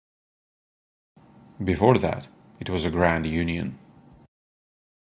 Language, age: English, 30-39